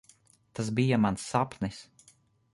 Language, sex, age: Latvian, male, 30-39